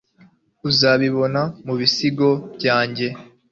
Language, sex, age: Kinyarwanda, male, under 19